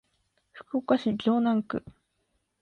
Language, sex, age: Japanese, female, under 19